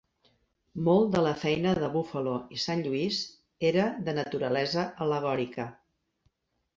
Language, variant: Catalan, Central